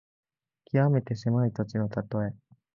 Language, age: Japanese, 19-29